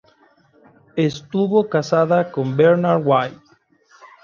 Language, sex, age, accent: Spanish, male, 30-39, Caribe: Cuba, Venezuela, Puerto Rico, República Dominicana, Panamá, Colombia caribeña, México caribeño, Costa del golfo de México